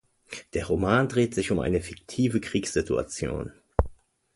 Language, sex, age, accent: German, male, 30-39, Deutschland Deutsch